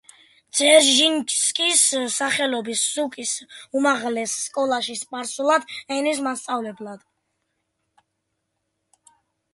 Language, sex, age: Georgian, female, 40-49